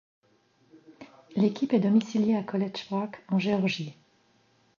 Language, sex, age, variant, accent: French, female, 40-49, Français d'Europe, Français de Suisse